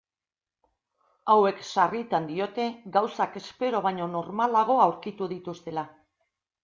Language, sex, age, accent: Basque, female, 60-69, Erdialdekoa edo Nafarra (Gipuzkoa, Nafarroa)